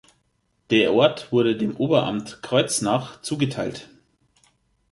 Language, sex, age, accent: German, male, 30-39, Deutschland Deutsch